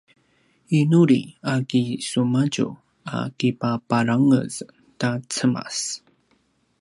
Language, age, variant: Paiwan, 30-39, pinayuanan a kinaikacedasan (東排灣語)